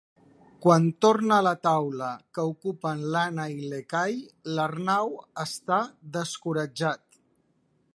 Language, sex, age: Catalan, male, 40-49